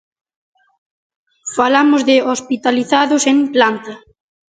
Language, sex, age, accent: Galician, female, 40-49, Central (gheada)